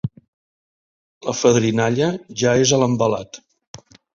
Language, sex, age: Catalan, male, 60-69